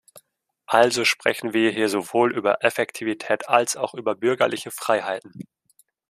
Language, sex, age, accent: German, male, 19-29, Deutschland Deutsch